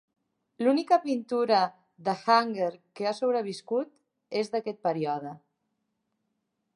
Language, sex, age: Catalan, female, 30-39